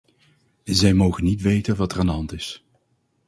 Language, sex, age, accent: Dutch, male, 40-49, Nederlands Nederlands